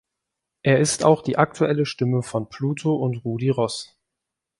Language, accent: German, Deutschland Deutsch